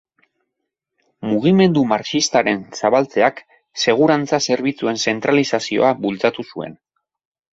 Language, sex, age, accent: Basque, male, 40-49, Mendebalekoa (Araba, Bizkaia, Gipuzkoako mendebaleko herri batzuk)